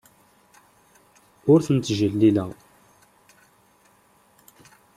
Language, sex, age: Kabyle, male, 30-39